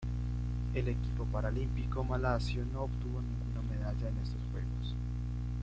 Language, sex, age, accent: Spanish, male, 19-29, Andino-Pacífico: Colombia, Perú, Ecuador, oeste de Bolivia y Venezuela andina